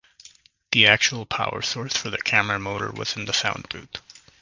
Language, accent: English, United States English